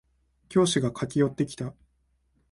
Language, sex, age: Japanese, male, 19-29